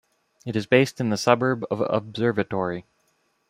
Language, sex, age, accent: English, male, 19-29, United States English